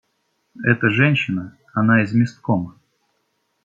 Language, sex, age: Russian, male, 30-39